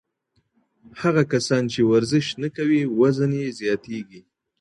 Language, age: Pashto, 30-39